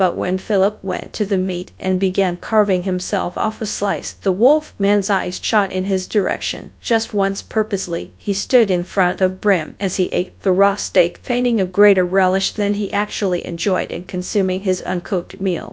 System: TTS, GradTTS